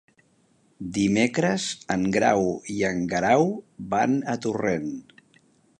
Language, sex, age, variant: Catalan, male, 50-59, Central